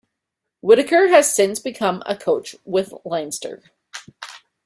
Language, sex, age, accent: English, female, 19-29, Canadian English